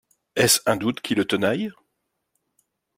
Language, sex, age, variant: French, male, 40-49, Français de métropole